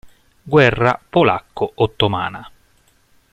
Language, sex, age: Italian, male, 40-49